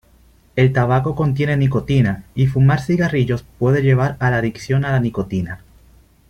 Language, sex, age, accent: Spanish, male, 19-29, Caribe: Cuba, Venezuela, Puerto Rico, República Dominicana, Panamá, Colombia caribeña, México caribeño, Costa del golfo de México